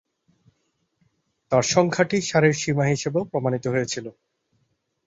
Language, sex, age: Bengali, male, 30-39